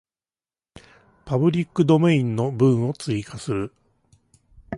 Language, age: Japanese, 50-59